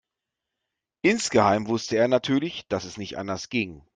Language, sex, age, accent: German, male, 40-49, Deutschland Deutsch